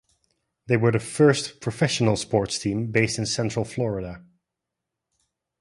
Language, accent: English, Dutch